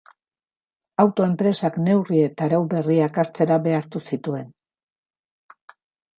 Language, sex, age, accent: Basque, female, 60-69, Erdialdekoa edo Nafarra (Gipuzkoa, Nafarroa)